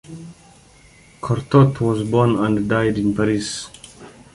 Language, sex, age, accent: English, male, 19-29, Southern African (South Africa, Zimbabwe, Namibia)